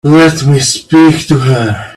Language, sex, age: English, male, 19-29